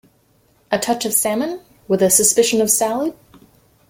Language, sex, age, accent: English, female, 30-39, United States English